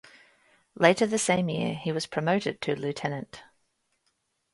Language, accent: English, Australian English